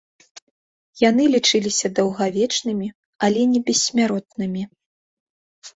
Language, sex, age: Belarusian, female, 19-29